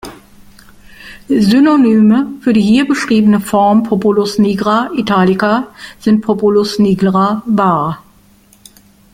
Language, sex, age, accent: German, female, 50-59, Deutschland Deutsch